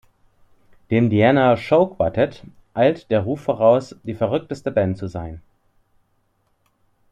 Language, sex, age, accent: German, male, 30-39, Deutschland Deutsch